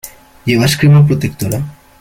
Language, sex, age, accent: Spanish, male, under 19, España: Centro-Sur peninsular (Madrid, Toledo, Castilla-La Mancha)